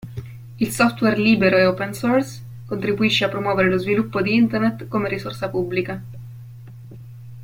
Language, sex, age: Italian, female, 19-29